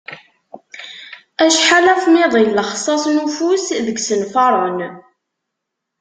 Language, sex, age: Kabyle, female, 19-29